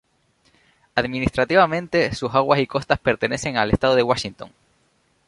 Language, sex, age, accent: Spanish, male, 19-29, España: Islas Canarias